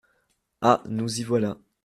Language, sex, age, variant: French, male, 19-29, Français de métropole